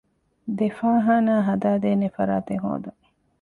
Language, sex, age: Divehi, female, 40-49